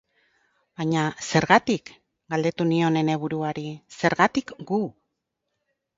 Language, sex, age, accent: Basque, female, 60-69, Mendebalekoa (Araba, Bizkaia, Gipuzkoako mendebaleko herri batzuk)